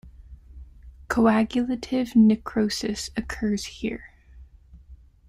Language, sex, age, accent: English, female, 19-29, United States English